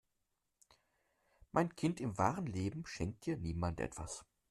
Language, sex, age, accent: German, male, 19-29, Deutschland Deutsch